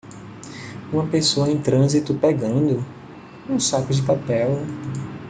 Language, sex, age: Portuguese, male, 30-39